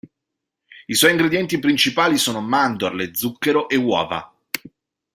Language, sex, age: Italian, male, 30-39